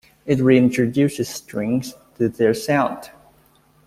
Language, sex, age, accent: English, male, 19-29, United States English